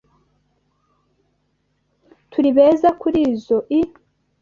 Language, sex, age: Kinyarwanda, female, 19-29